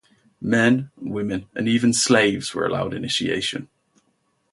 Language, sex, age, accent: English, male, 19-29, England English